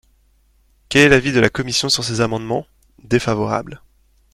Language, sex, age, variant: French, male, 30-39, Français de métropole